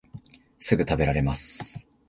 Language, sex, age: Japanese, male, 19-29